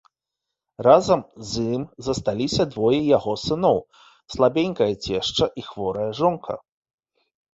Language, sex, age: Belarusian, male, 30-39